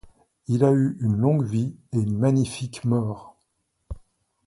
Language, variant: French, Français de métropole